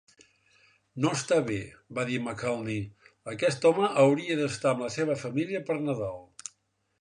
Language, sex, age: Catalan, male, 60-69